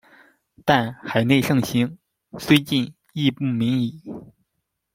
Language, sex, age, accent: Chinese, male, 19-29, 出生地：江苏省